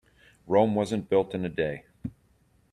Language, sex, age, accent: English, male, 50-59, United States English